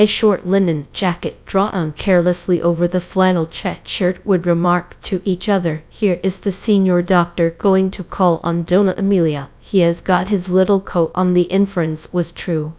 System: TTS, GradTTS